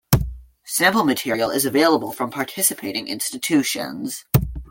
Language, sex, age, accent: English, male, under 19, Canadian English